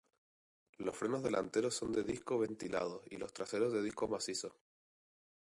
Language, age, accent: Spanish, 19-29, España: Islas Canarias; Rioplatense: Argentina, Uruguay, este de Bolivia, Paraguay